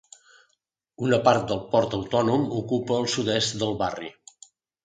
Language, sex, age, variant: Catalan, male, 60-69, Central